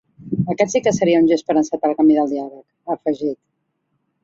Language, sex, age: Catalan, female, 40-49